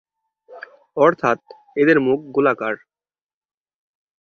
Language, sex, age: Bengali, male, 19-29